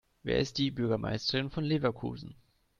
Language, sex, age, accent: German, male, 19-29, Deutschland Deutsch